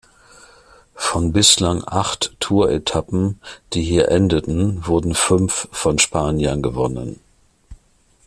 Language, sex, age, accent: German, male, 50-59, Deutschland Deutsch